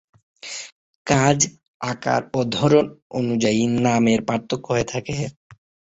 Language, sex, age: Bengali, male, 19-29